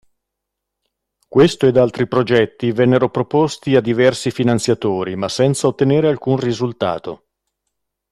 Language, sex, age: Italian, male, 50-59